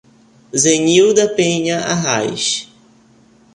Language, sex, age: Portuguese, male, 30-39